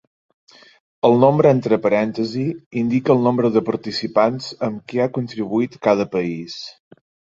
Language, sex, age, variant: Catalan, male, 30-39, Central